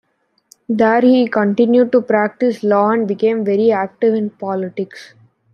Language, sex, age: English, male, under 19